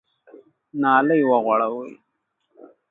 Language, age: Pashto, 30-39